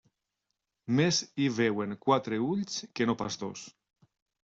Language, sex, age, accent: Catalan, male, 50-59, valencià